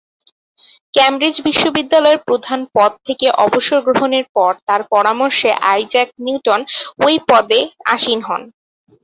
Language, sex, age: Bengali, female, 19-29